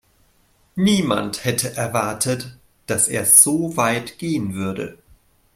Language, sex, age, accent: German, male, 30-39, Deutschland Deutsch